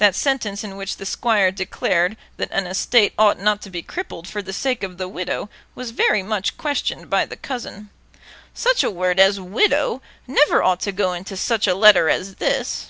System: none